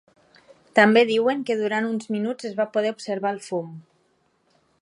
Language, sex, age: Catalan, female, 30-39